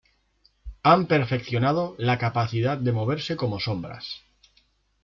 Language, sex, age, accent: Spanish, male, 40-49, España: Centro-Sur peninsular (Madrid, Toledo, Castilla-La Mancha)